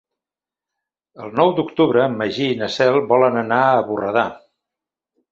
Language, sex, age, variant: Catalan, male, 60-69, Central